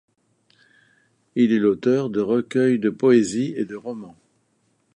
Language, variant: French, Français de métropole